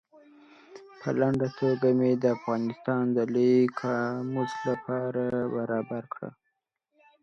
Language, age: Pashto, 19-29